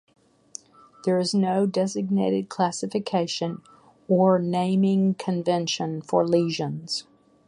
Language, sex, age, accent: English, female, 60-69, United States English